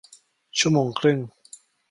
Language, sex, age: Thai, male, under 19